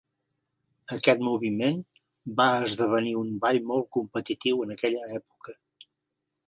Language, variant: Catalan, Central